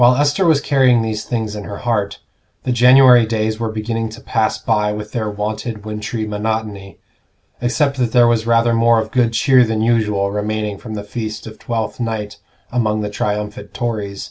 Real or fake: real